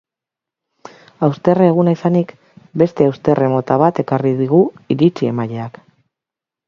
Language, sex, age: Basque, female, 40-49